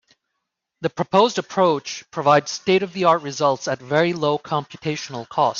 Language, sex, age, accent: English, male, 30-39, United States English